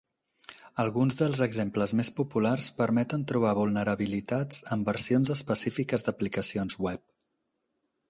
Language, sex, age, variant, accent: Catalan, male, 30-39, Central, central